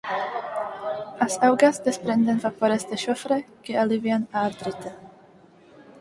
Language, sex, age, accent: Galician, female, 19-29, Neofalante